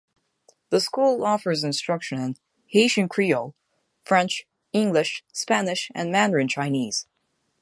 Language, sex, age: English, male, under 19